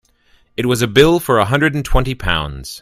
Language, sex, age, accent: English, male, 40-49, United States English